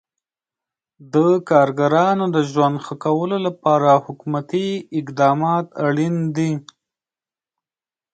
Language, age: Pashto, 19-29